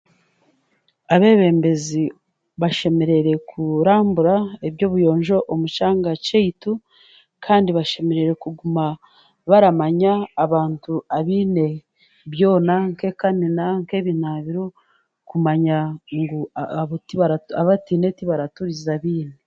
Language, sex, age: Chiga, female, 40-49